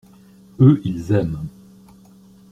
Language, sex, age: French, male, 60-69